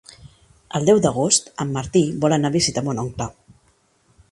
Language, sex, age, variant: Catalan, female, 40-49, Central